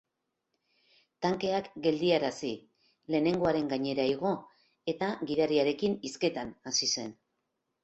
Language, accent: Basque, Mendebalekoa (Araba, Bizkaia, Gipuzkoako mendebaleko herri batzuk)